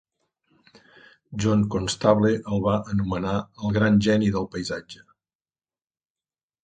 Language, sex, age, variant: Catalan, male, 50-59, Septentrional